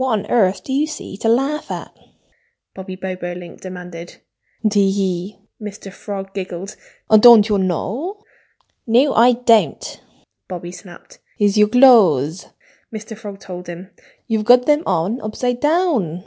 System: none